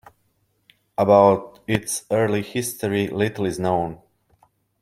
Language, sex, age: English, male, 40-49